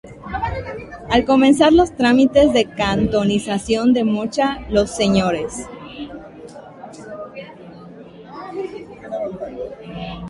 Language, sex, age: Spanish, female, 30-39